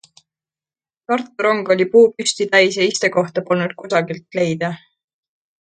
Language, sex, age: Estonian, female, 19-29